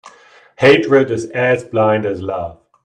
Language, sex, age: English, male, 40-49